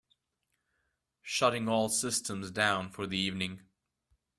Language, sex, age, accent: English, male, 19-29, England English